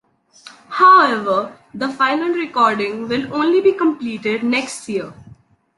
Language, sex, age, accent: English, female, 19-29, India and South Asia (India, Pakistan, Sri Lanka)